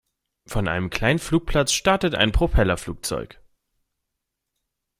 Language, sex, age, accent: German, male, 19-29, Deutschland Deutsch